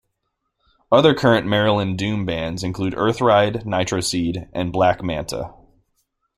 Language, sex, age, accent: English, male, 19-29, United States English